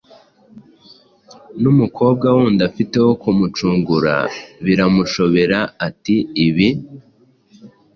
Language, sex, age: Kinyarwanda, male, 19-29